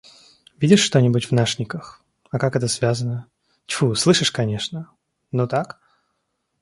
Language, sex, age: Russian, male, 19-29